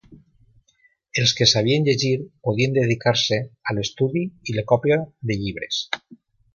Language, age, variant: Catalan, 50-59, Valencià meridional